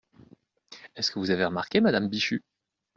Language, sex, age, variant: French, male, 30-39, Français de métropole